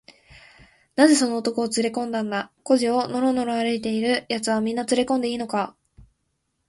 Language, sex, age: Japanese, female, 19-29